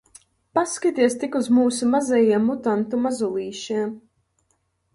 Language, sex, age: Latvian, female, 19-29